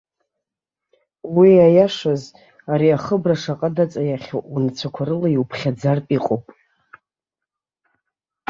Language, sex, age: Abkhazian, female, 30-39